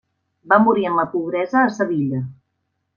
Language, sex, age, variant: Catalan, female, 40-49, Central